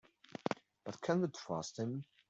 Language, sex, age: English, male, 19-29